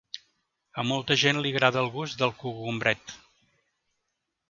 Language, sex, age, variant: Catalan, male, 50-59, Central